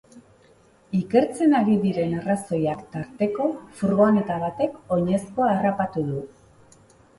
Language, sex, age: Basque, female, 40-49